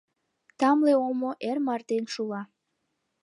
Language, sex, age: Mari, female, under 19